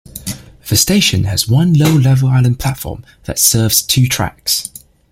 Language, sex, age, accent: English, male, 19-29, England English